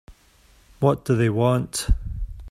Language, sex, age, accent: English, male, 40-49, Scottish English